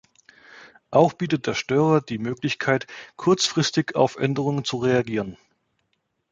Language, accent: German, Deutschland Deutsch